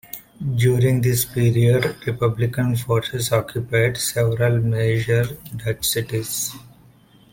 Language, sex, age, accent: English, male, 19-29, India and South Asia (India, Pakistan, Sri Lanka)